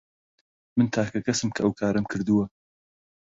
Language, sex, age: Central Kurdish, male, 19-29